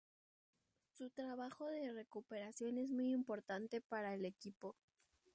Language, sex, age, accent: Spanish, female, under 19, México